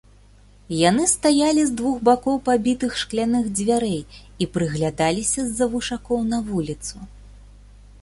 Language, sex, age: Belarusian, female, 30-39